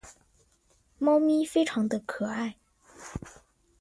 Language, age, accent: Chinese, under 19, 出生地：江西省